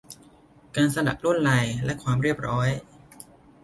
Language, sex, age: Thai, male, 19-29